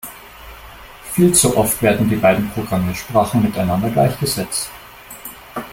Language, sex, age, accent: German, male, 19-29, Deutschland Deutsch